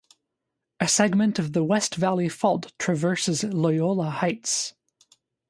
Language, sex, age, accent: English, female, 19-29, Canadian English